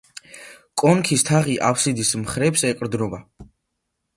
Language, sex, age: Georgian, male, 19-29